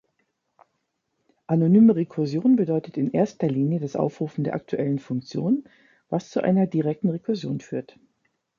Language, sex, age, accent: German, female, 50-59, Deutschland Deutsch